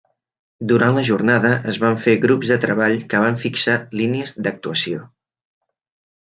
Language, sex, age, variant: Catalan, male, 30-39, Central